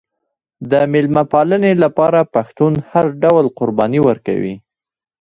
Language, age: Pashto, 19-29